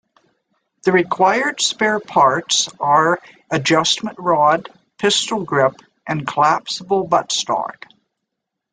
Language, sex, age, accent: English, female, 60-69, Canadian English